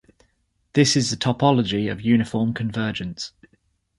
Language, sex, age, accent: English, male, 19-29, England English